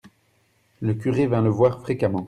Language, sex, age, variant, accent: French, male, 30-39, Français d'Europe, Français de Belgique